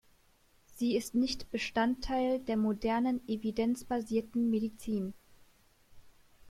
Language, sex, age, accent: German, female, 19-29, Deutschland Deutsch